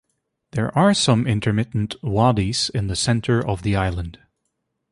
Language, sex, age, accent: English, male, 19-29, United States English